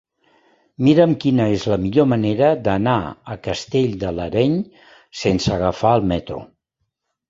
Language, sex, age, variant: Catalan, male, 70-79, Central